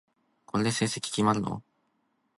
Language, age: Japanese, 19-29